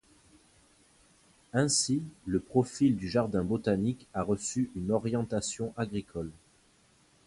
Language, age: French, 30-39